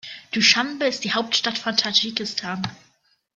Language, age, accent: German, 19-29, Deutschland Deutsch